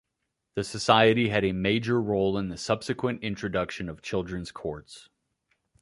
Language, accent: English, United States English